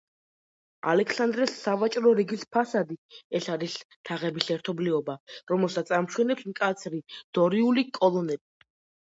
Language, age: Georgian, under 19